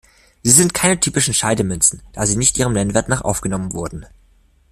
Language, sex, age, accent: German, male, under 19, Deutschland Deutsch